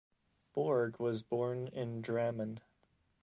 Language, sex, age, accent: English, male, 19-29, United States English